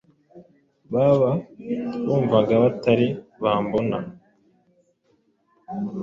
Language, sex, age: Kinyarwanda, male, 19-29